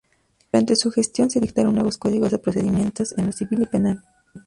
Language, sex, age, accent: Spanish, female, 19-29, México